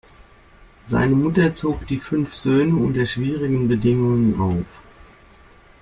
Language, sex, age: German, female, 60-69